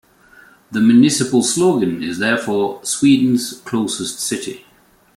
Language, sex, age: English, male, 40-49